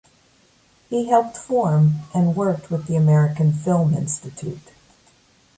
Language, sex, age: English, female, 60-69